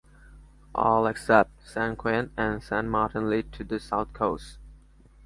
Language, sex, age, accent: English, male, under 19, United States English